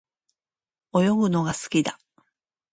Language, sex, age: Japanese, female, 40-49